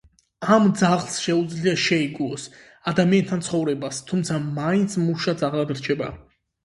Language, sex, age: Georgian, male, 30-39